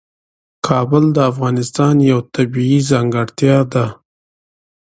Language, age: Pashto, 30-39